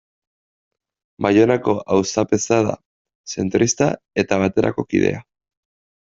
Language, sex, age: Basque, male, 19-29